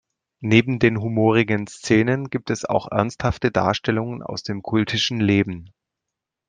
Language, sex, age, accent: German, male, 30-39, Deutschland Deutsch